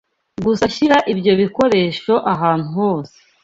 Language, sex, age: Kinyarwanda, female, 19-29